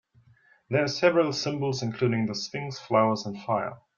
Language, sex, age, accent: English, male, 30-39, United States English